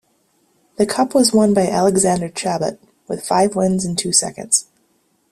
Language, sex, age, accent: English, female, 30-39, United States English